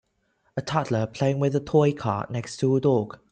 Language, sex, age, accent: English, male, 19-29, England English